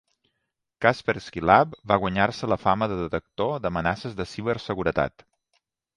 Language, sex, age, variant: Catalan, male, 40-49, Balear